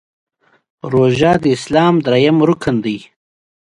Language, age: Pashto, 40-49